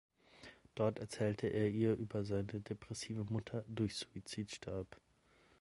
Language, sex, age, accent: German, male, 19-29, Deutschland Deutsch